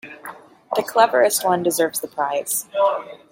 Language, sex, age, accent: English, female, 30-39, United States English